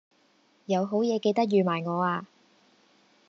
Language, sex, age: Cantonese, female, 19-29